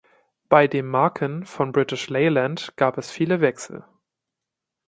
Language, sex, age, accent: German, male, 19-29, Deutschland Deutsch